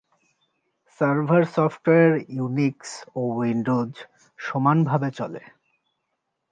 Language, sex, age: Bengali, male, 19-29